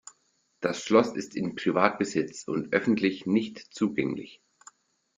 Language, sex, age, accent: German, male, 40-49, Deutschland Deutsch